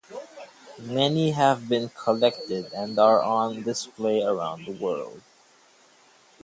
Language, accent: English, West Indies and Bermuda (Bahamas, Bermuda, Jamaica, Trinidad)